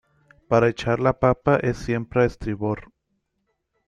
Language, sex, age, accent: Spanish, male, 30-39, México